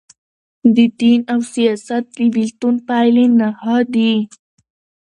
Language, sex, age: Pashto, female, under 19